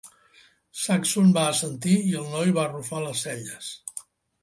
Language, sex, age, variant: Catalan, male, 70-79, Central